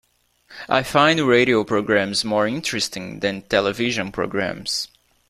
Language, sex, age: English, male, 19-29